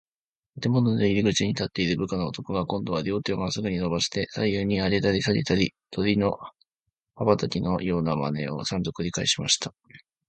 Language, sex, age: Japanese, male, 19-29